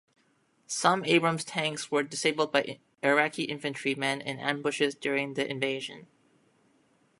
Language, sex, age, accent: English, female, 30-39, United States English